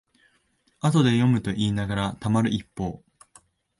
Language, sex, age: Japanese, male, 19-29